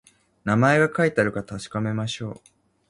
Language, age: Japanese, 19-29